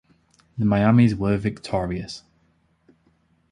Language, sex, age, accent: English, male, 19-29, England English